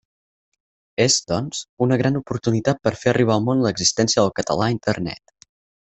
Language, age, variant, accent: Catalan, 19-29, Central, central